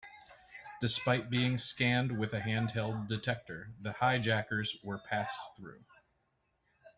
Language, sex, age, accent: English, male, 30-39, United States English